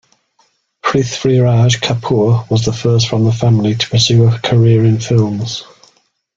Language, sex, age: English, male, 60-69